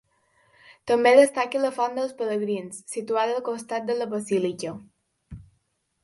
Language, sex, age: Catalan, female, under 19